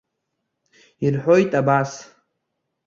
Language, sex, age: Abkhazian, male, under 19